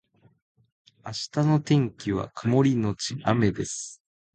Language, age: Japanese, 19-29